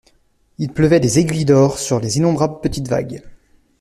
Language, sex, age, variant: French, male, 30-39, Français de métropole